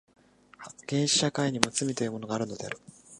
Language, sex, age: Japanese, male, 19-29